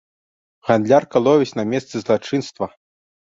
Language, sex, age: Belarusian, male, 19-29